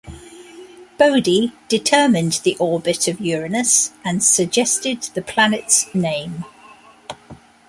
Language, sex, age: English, female, 60-69